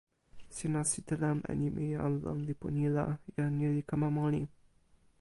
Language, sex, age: Toki Pona, male, under 19